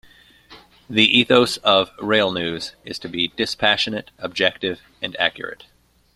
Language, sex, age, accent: English, male, 30-39, United States English